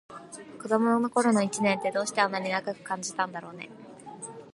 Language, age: Japanese, 19-29